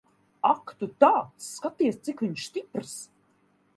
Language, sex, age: Latvian, female, 40-49